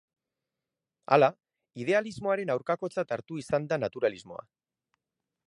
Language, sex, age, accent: Basque, male, 30-39, Mendebalekoa (Araba, Bizkaia, Gipuzkoako mendebaleko herri batzuk)